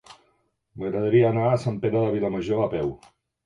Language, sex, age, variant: Catalan, male, 60-69, Central